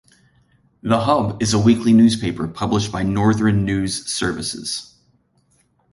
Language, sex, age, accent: English, male, 40-49, United States English